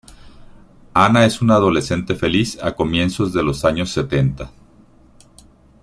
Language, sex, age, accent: Spanish, male, 50-59, México